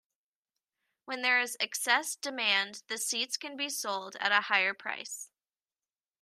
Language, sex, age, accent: English, male, 19-29, United States English